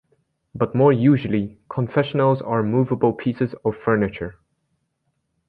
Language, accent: English, United States English